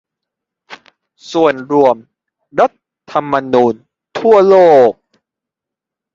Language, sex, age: Thai, male, 19-29